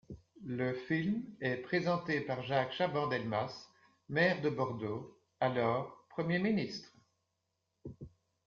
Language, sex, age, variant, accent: French, female, 60-69, Français d'Europe, Français de Belgique